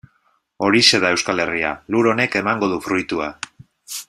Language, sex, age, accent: Basque, male, 30-39, Mendebalekoa (Araba, Bizkaia, Gipuzkoako mendebaleko herri batzuk)